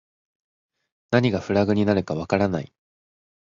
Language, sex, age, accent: Japanese, male, under 19, 標準語